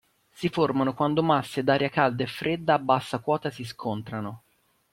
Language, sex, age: Italian, male, 30-39